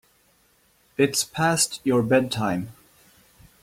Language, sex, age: English, male, 30-39